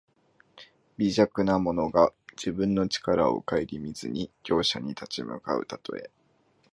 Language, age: Japanese, 19-29